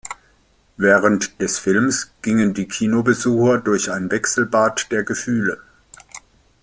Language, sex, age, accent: German, male, 50-59, Deutschland Deutsch